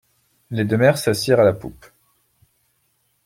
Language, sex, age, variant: French, male, 19-29, Français de métropole